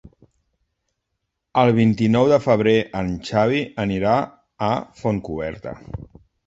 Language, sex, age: Catalan, male, 50-59